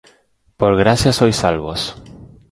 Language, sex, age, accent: Spanish, male, 19-29, España: Islas Canarias